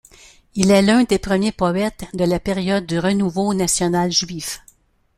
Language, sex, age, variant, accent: French, female, 70-79, Français d'Amérique du Nord, Français du Canada